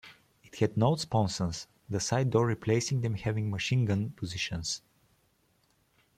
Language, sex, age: English, male, 30-39